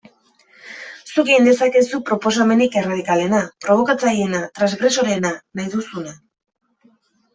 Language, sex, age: Basque, female, 30-39